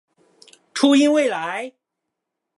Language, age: Chinese, 19-29